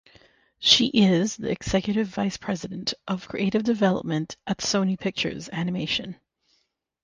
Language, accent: English, United States English; Canadian English